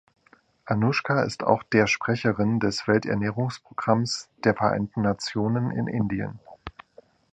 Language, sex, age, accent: German, male, 30-39, Deutschland Deutsch